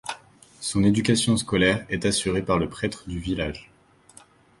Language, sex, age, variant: French, male, 19-29, Français de métropole